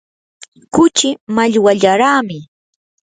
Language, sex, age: Yanahuanca Pasco Quechua, female, 19-29